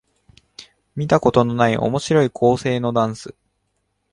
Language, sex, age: Japanese, male, under 19